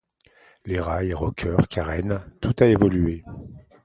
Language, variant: French, Français de métropole